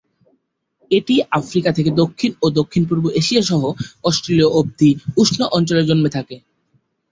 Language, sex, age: Bengali, male, 19-29